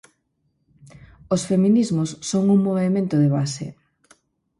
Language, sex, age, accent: Galician, female, 40-49, Normativo (estándar)